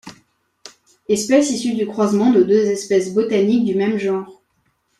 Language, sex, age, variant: French, male, under 19, Français de métropole